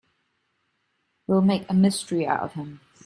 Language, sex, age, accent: English, female, 30-39, England English